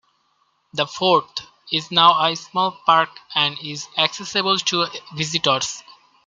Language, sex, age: English, male, 19-29